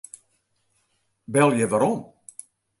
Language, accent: Western Frisian, Klaaifrysk